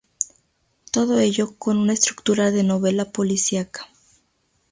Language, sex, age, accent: Spanish, female, 19-29, México